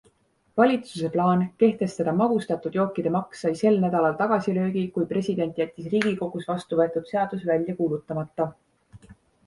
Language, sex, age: Estonian, female, 19-29